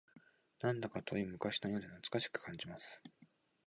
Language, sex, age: Japanese, male, 19-29